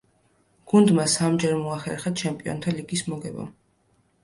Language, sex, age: Georgian, female, 19-29